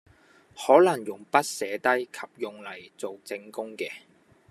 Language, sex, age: Cantonese, male, 30-39